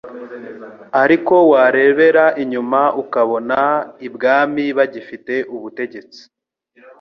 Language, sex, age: Kinyarwanda, male, 19-29